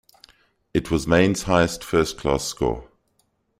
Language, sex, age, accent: English, male, 30-39, Southern African (South Africa, Zimbabwe, Namibia)